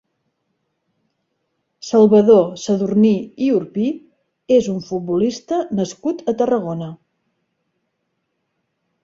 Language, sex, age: Catalan, female, 40-49